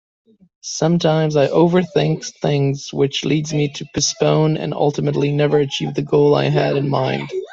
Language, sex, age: English, male, 30-39